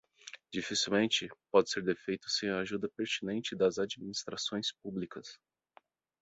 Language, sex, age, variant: Portuguese, male, 30-39, Portuguese (Brasil)